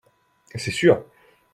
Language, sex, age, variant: French, male, 19-29, Français de métropole